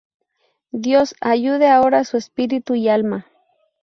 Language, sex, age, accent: Spanish, female, 19-29, México